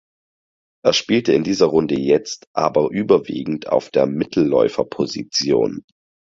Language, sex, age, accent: German, male, 19-29, Deutschland Deutsch